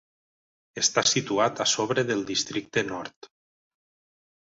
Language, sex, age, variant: Catalan, male, 40-49, Nord-Occidental